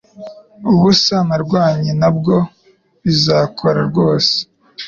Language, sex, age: Kinyarwanda, male, under 19